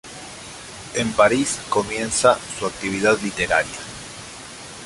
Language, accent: Spanish, Rioplatense: Argentina, Uruguay, este de Bolivia, Paraguay